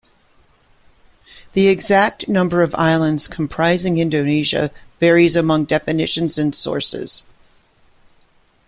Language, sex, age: English, female, 50-59